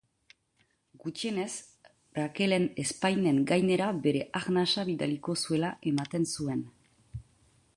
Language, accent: Basque, Nafar-lapurtarra edo Zuberotarra (Lapurdi, Nafarroa Beherea, Zuberoa)